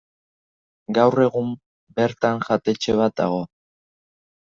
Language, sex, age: Basque, male, under 19